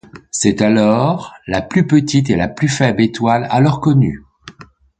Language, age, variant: French, 50-59, Français de métropole